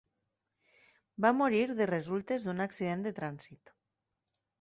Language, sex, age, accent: Catalan, female, 40-49, valencià; Tortosí